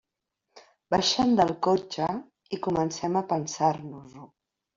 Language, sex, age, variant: Catalan, female, 50-59, Central